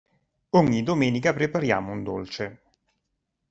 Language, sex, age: Italian, male, 30-39